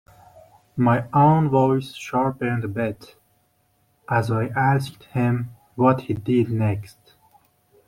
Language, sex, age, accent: English, male, 19-29, United States English